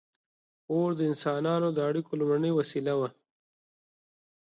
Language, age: Pashto, 30-39